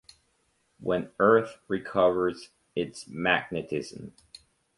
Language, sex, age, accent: English, male, 30-39, United States English